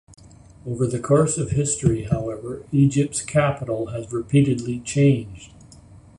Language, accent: English, Canadian English